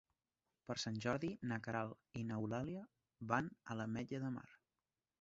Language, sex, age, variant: Catalan, male, 19-29, Nord-Occidental